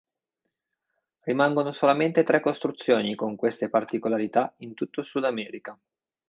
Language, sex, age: Italian, male, 30-39